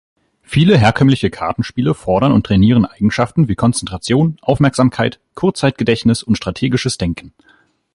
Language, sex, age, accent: German, male, 19-29, Deutschland Deutsch